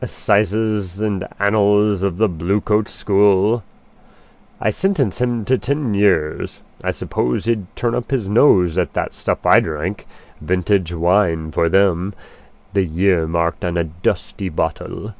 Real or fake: real